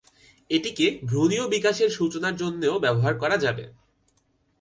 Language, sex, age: Bengali, male, 19-29